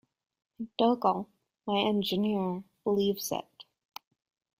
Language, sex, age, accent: English, female, 30-39, United States English